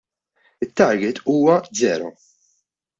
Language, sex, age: Maltese, male, 40-49